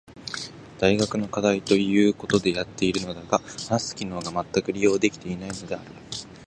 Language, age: Japanese, 19-29